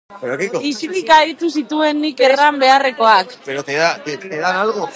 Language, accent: Basque, Mendebalekoa (Araba, Bizkaia, Gipuzkoako mendebaleko herri batzuk)